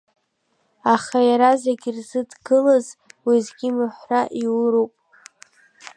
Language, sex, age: Abkhazian, female, under 19